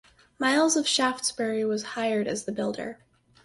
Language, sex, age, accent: English, female, under 19, United States English